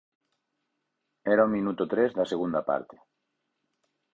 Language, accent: Galician, Central (gheada); Normativo (estándar)